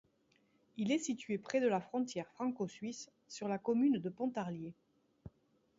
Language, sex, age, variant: French, female, 40-49, Français de métropole